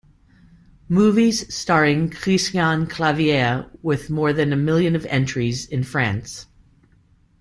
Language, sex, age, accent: English, female, 40-49, United States English